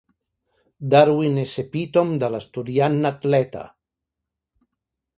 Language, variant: Catalan, Central